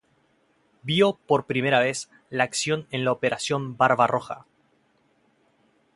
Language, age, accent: Spanish, 30-39, Rioplatense: Argentina, Uruguay, este de Bolivia, Paraguay